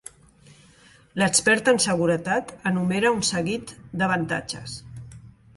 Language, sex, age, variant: Catalan, female, 40-49, Central